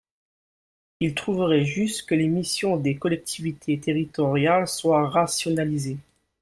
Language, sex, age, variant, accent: French, male, 19-29, Français des départements et régions d'outre-mer, Français de La Réunion